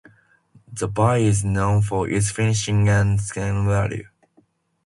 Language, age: English, under 19